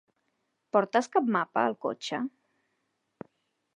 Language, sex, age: Catalan, female, 19-29